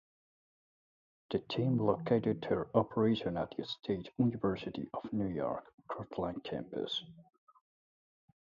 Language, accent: English, United States English